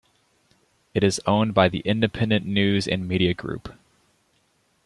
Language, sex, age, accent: English, male, 30-39, United States English